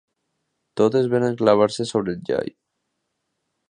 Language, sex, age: Catalan, male, under 19